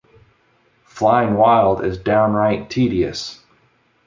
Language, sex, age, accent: English, male, 30-39, United States English